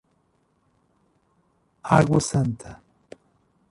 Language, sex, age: Portuguese, male, 40-49